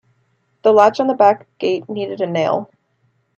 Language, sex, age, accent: English, female, under 19, United States English